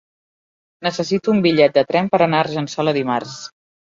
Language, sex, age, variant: Catalan, female, 40-49, Central